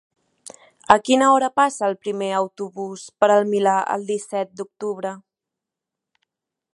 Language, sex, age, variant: Catalan, female, 19-29, Central